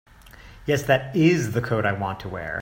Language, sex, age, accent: English, male, 19-29, United States English